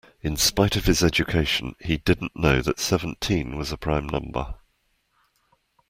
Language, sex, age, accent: English, male, 60-69, England English